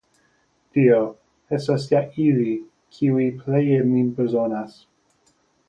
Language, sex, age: Esperanto, male, 30-39